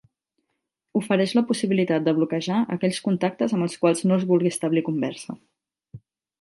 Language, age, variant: Catalan, 19-29, Central